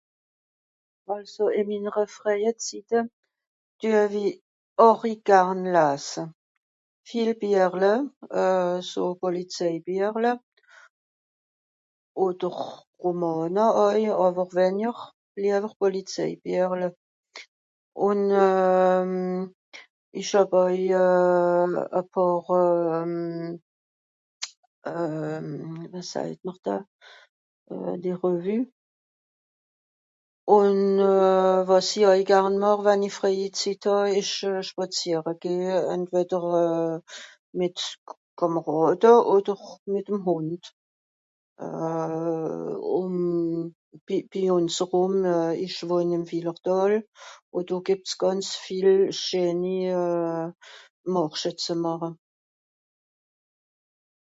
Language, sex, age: Swiss German, female, 50-59